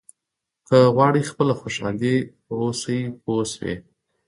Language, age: Pashto, 30-39